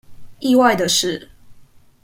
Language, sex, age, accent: Chinese, female, 19-29, 出生地：臺北市